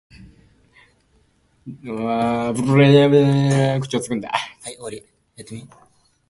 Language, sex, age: Japanese, male, 19-29